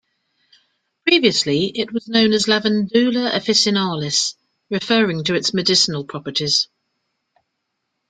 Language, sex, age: English, female, 50-59